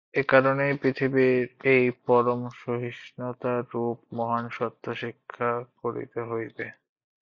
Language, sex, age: Bengali, male, 19-29